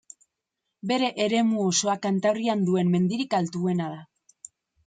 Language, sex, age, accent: Basque, female, 19-29, Erdialdekoa edo Nafarra (Gipuzkoa, Nafarroa)